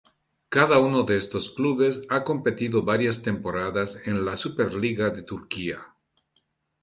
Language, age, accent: Spanish, 50-59, Andino-Pacífico: Colombia, Perú, Ecuador, oeste de Bolivia y Venezuela andina